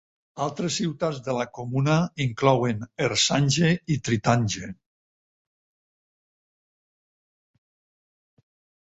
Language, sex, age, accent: Catalan, male, 60-69, valencià